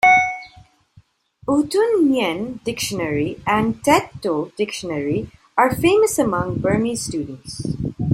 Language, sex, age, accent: English, female, 30-39, India and South Asia (India, Pakistan, Sri Lanka)